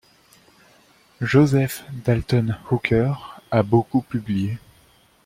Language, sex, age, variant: French, male, 19-29, Français de métropole